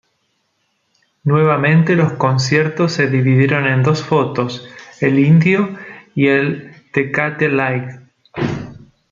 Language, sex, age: Spanish, male, 30-39